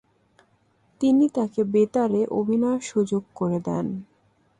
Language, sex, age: Bengali, female, 19-29